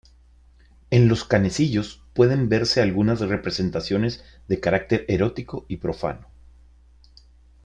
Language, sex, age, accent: Spanish, male, 50-59, México